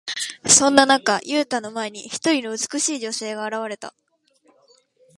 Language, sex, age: Japanese, female, under 19